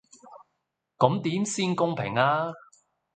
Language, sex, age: Cantonese, male, 50-59